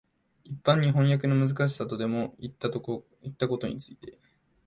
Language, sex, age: Japanese, male, 19-29